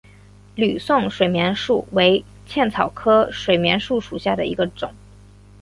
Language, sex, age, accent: Chinese, female, 19-29, 出生地：广东省